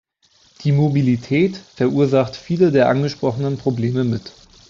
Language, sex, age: German, male, 19-29